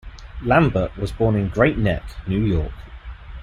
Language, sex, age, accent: English, male, 30-39, England English